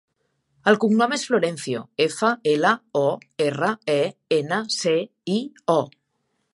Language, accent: Catalan, central; nord-occidental